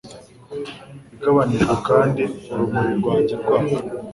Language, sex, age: Kinyarwanda, male, under 19